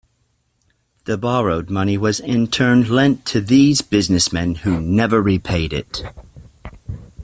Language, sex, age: English, male, 40-49